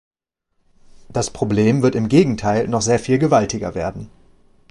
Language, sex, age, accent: German, male, 19-29, Deutschland Deutsch